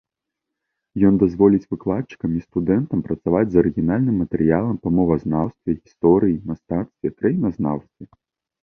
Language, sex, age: Belarusian, male, 30-39